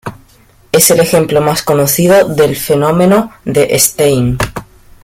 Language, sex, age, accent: Spanish, male, under 19, España: Sur peninsular (Andalucia, Extremadura, Murcia)